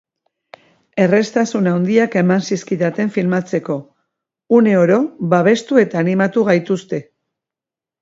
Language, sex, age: Basque, female, 60-69